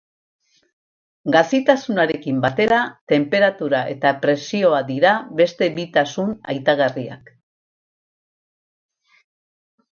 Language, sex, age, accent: Basque, female, 70-79, Mendebalekoa (Araba, Bizkaia, Gipuzkoako mendebaleko herri batzuk)